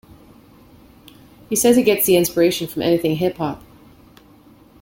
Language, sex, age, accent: English, female, 50-59, Canadian English